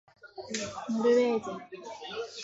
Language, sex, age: Japanese, female, 19-29